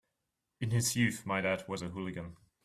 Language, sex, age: English, male, 19-29